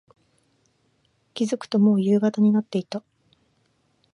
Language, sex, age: Japanese, female, 19-29